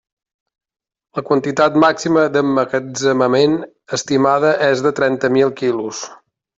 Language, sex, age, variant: Catalan, male, 30-39, Central